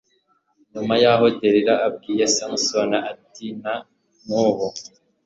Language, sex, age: Kinyarwanda, male, 19-29